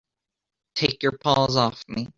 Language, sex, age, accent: English, male, 19-29, United States English